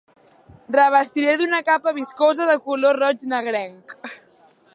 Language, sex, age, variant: Catalan, female, 19-29, Central